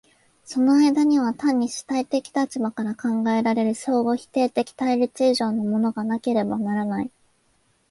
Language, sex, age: Japanese, female, 19-29